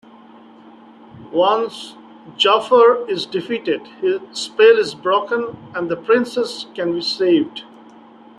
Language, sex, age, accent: English, male, 40-49, India and South Asia (India, Pakistan, Sri Lanka)